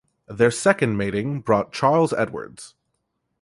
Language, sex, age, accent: English, male, 19-29, Canadian English